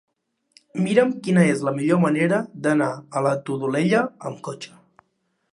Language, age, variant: Catalan, under 19, Central